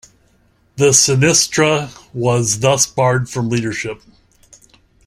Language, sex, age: English, male, 60-69